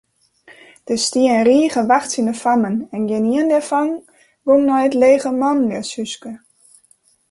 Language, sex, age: Western Frisian, female, 30-39